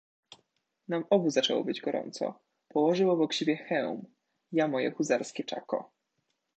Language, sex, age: Polish, male, 19-29